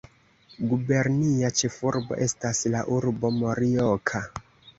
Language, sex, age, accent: Esperanto, male, 19-29, Internacia